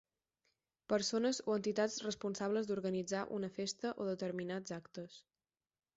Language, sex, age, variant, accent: Catalan, female, 19-29, Balear, menorquí